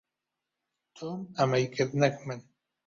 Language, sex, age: Central Kurdish, male, 30-39